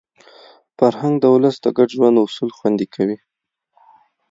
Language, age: Pashto, 19-29